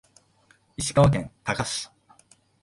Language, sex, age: Japanese, male, 19-29